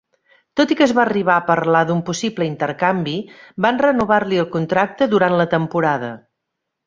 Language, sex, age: Catalan, female, 50-59